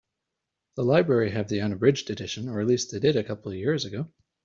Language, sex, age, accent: English, male, 30-39, Canadian English